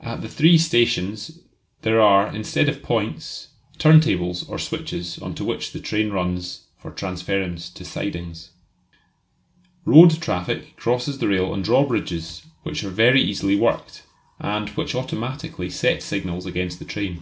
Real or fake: real